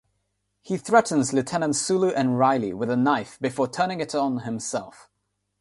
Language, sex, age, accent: English, male, 19-29, England English; India and South Asia (India, Pakistan, Sri Lanka)